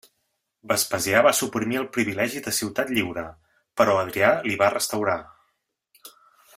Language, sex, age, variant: Catalan, male, 40-49, Central